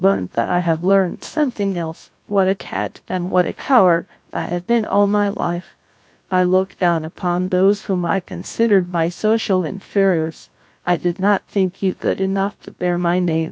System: TTS, GlowTTS